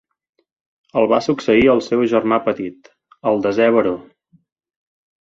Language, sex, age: Catalan, male, 30-39